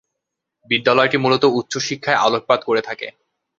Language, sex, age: Bengali, male, 19-29